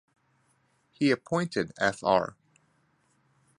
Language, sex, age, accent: English, male, 19-29, United States English